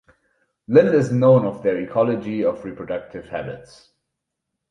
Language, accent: English, German